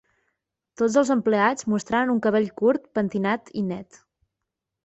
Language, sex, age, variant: Catalan, female, 19-29, Central